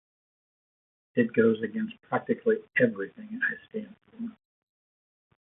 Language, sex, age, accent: English, male, 60-69, United States English